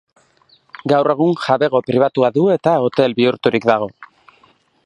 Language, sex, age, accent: Basque, male, 30-39, Mendebalekoa (Araba, Bizkaia, Gipuzkoako mendebaleko herri batzuk)